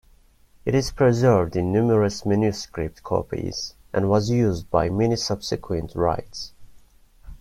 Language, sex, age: English, male, 19-29